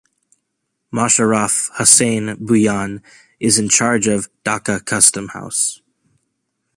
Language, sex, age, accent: English, male, 19-29, United States English